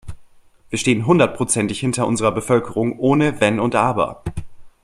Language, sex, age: German, male, 19-29